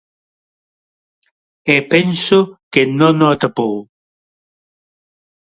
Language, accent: Galician, Neofalante